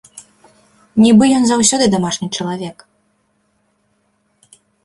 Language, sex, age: Belarusian, female, 19-29